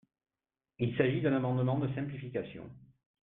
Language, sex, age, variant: French, male, 50-59, Français de métropole